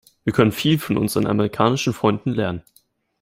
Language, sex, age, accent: German, male, 19-29, Deutschland Deutsch